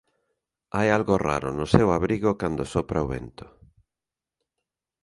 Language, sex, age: Galician, male, 40-49